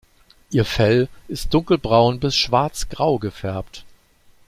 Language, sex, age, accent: German, male, 50-59, Deutschland Deutsch